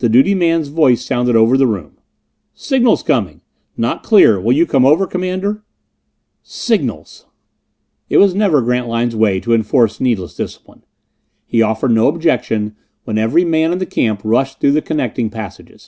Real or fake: real